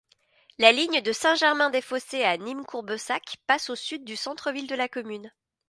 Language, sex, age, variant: French, female, 40-49, Français de métropole